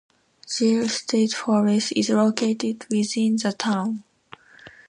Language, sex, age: English, female, 19-29